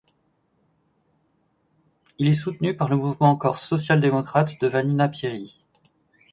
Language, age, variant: French, 19-29, Français de métropole